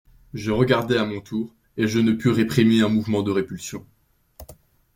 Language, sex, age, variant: French, male, 19-29, Français de métropole